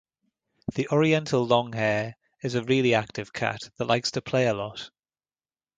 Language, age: English, 40-49